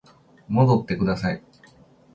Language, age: Japanese, 40-49